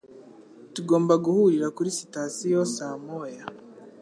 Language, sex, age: Kinyarwanda, male, 19-29